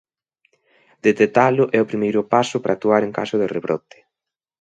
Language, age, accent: Galician, 19-29, Atlántico (seseo e gheada)